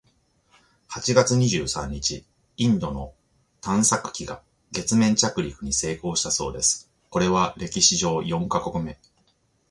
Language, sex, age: Japanese, male, 40-49